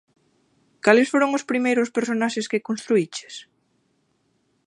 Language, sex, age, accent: Galician, female, 19-29, Atlántico (seseo e gheada); Normativo (estándar)